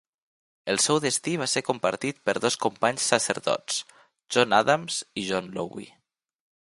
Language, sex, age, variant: Catalan, male, 19-29, Nord-Occidental